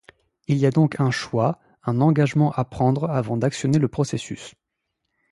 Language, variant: French, Français de métropole